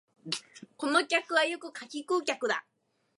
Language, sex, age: Japanese, female, 19-29